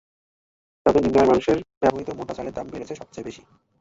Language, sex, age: Bengali, male, 19-29